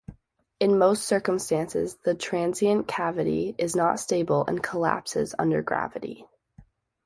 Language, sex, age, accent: English, female, 19-29, United States English